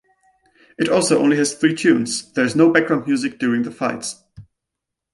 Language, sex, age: English, male, 19-29